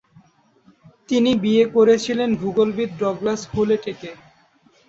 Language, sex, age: Bengali, male, 19-29